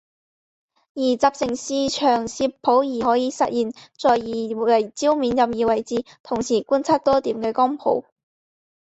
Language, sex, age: Chinese, female, 19-29